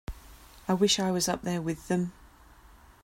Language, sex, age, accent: English, female, 40-49, England English